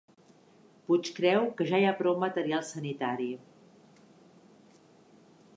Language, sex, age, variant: Catalan, female, 50-59, Central